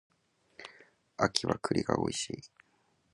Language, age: Japanese, 19-29